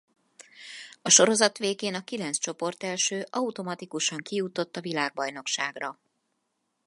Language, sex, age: Hungarian, female, 50-59